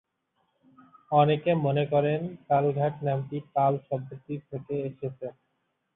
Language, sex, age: Bengali, male, 19-29